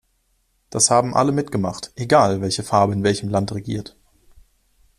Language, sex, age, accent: German, male, 19-29, Deutschland Deutsch